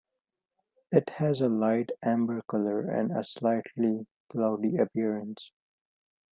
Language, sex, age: English, male, under 19